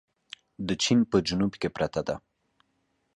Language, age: Pashto, 19-29